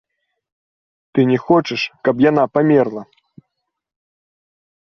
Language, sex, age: Belarusian, male, 19-29